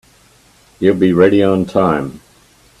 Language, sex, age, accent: English, male, 80-89, Australian English